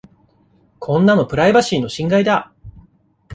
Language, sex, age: Japanese, male, 40-49